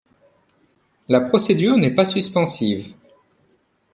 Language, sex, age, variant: French, male, 40-49, Français de métropole